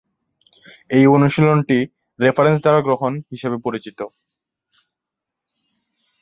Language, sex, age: Bengali, male, 19-29